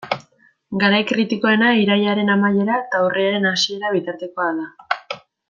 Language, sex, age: Basque, female, 19-29